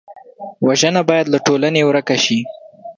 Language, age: Pashto, 19-29